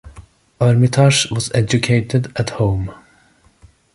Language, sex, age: English, male, 30-39